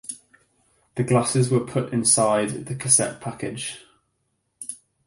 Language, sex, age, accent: English, male, 19-29, England English